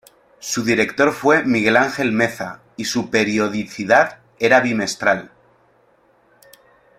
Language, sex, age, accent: Spanish, male, 30-39, España: Centro-Sur peninsular (Madrid, Toledo, Castilla-La Mancha)